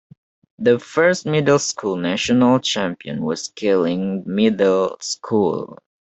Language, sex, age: English, male, 19-29